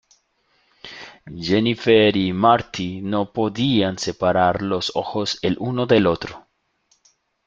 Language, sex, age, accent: Spanish, male, 30-39, Andino-Pacífico: Colombia, Perú, Ecuador, oeste de Bolivia y Venezuela andina